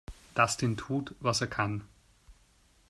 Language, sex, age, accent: German, male, 30-39, Österreichisches Deutsch